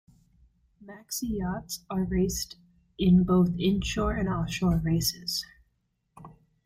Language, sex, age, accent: English, female, 19-29, United States English